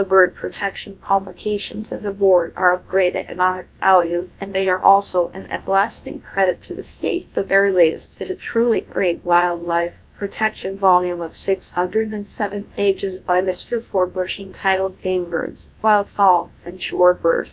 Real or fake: fake